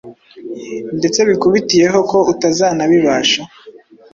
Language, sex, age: Kinyarwanda, male, 19-29